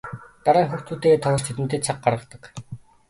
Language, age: Mongolian, 19-29